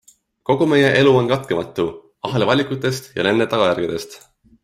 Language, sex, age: Estonian, male, 19-29